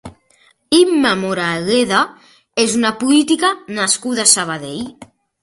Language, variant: Catalan, Central